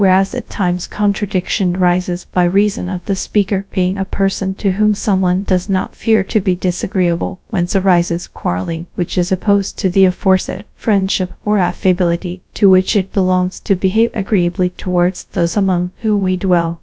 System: TTS, GradTTS